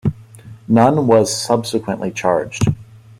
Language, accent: English, United States English